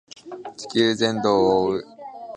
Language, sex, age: Japanese, male, under 19